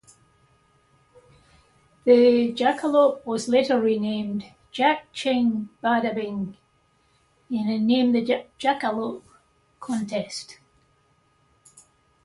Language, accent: English, Scottish English